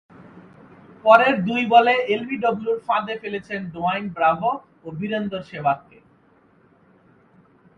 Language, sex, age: Bengali, male, 30-39